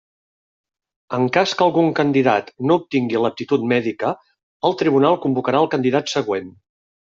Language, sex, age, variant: Catalan, male, 50-59, Central